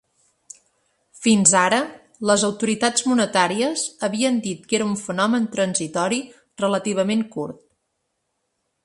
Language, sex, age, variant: Catalan, female, 40-49, Central